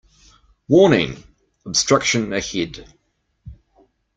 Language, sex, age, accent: English, male, 40-49, New Zealand English